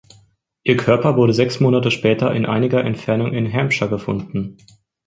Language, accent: German, Deutschland Deutsch